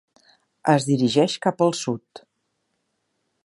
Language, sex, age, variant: Catalan, female, 60-69, Septentrional